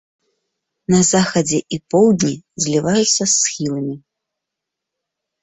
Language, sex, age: Belarusian, female, 30-39